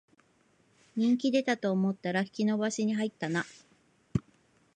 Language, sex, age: Japanese, female, 40-49